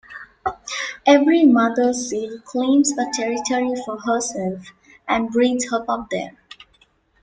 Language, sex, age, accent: English, female, 19-29, India and South Asia (India, Pakistan, Sri Lanka)